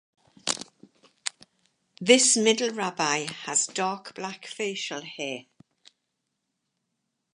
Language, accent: English, England English